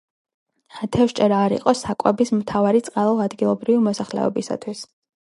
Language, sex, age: Georgian, female, 19-29